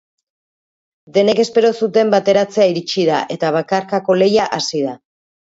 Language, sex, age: Basque, female, 40-49